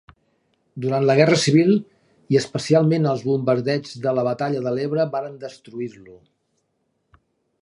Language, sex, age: Catalan, male, 50-59